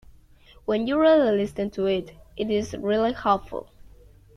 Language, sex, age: English, male, under 19